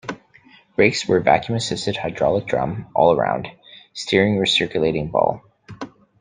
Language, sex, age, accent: English, male, 30-39, Canadian English